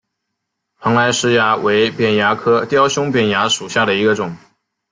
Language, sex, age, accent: Chinese, male, 19-29, 出生地：浙江省